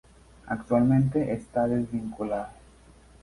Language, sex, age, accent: Spanish, male, 19-29, México